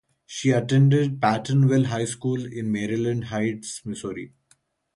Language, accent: English, India and South Asia (India, Pakistan, Sri Lanka)